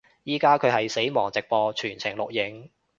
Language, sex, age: Cantonese, male, 19-29